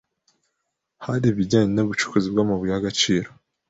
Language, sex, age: Kinyarwanda, male, 19-29